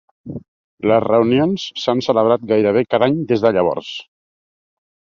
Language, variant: Catalan, Central